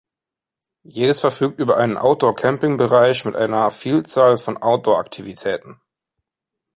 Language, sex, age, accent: German, male, 30-39, Deutschland Deutsch